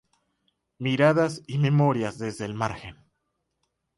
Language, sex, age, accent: Spanish, male, 19-29, Caribe: Cuba, Venezuela, Puerto Rico, República Dominicana, Panamá, Colombia caribeña, México caribeño, Costa del golfo de México